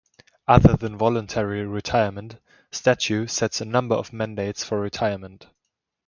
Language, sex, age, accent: English, male, under 19, England English